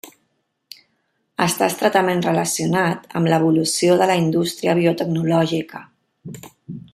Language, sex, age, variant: Catalan, female, 40-49, Central